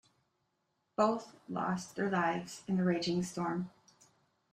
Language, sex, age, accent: English, female, 40-49, United States English